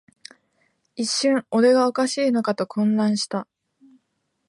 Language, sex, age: Japanese, female, 19-29